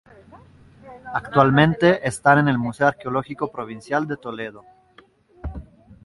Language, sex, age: Spanish, male, 19-29